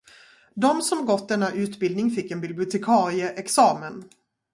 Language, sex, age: Swedish, female, 40-49